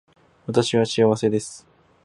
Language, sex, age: Japanese, male, 19-29